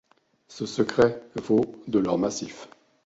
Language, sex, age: French, male, 50-59